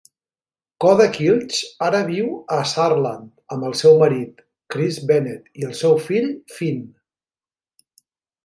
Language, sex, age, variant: Catalan, male, 40-49, Central